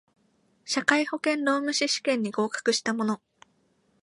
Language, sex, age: Japanese, female, 19-29